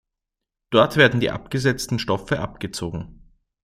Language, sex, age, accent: German, male, 19-29, Österreichisches Deutsch